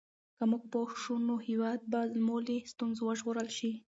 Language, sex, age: Pashto, female, 19-29